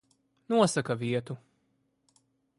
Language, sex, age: Latvian, male, 30-39